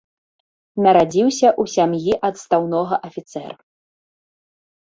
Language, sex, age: Belarusian, female, 19-29